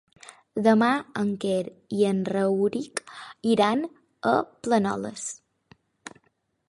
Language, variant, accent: Catalan, Balear, mallorquí